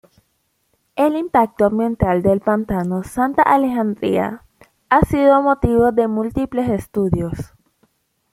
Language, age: Spanish, 19-29